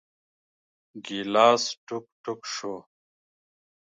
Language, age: Pashto, 30-39